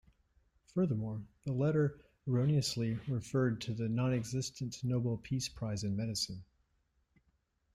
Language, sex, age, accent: English, male, 40-49, United States English